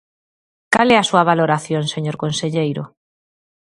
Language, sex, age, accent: Galician, female, 40-49, Normativo (estándar)